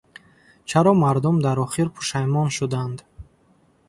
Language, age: Tajik, 19-29